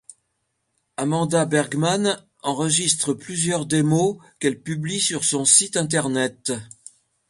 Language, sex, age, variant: French, male, 70-79, Français de métropole